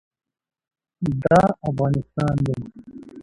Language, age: Pashto, 19-29